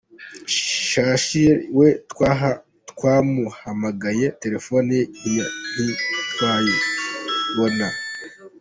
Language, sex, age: Kinyarwanda, male, 19-29